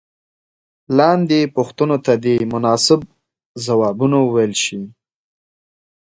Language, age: Pashto, 19-29